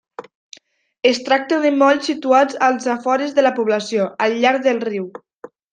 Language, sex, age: Catalan, female, 19-29